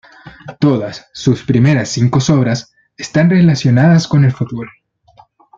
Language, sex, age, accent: Spanish, male, 19-29, Chileno: Chile, Cuyo